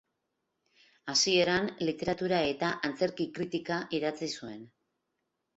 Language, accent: Basque, Mendebalekoa (Araba, Bizkaia, Gipuzkoako mendebaleko herri batzuk)